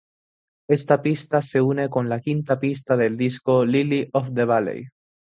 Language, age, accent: Spanish, 19-29, España: Islas Canarias